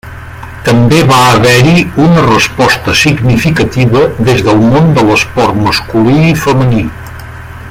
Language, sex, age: Catalan, male, 60-69